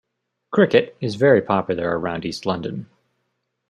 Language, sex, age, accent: English, male, 19-29, United States English